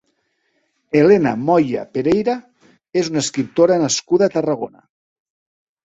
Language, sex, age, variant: Catalan, male, 40-49, Central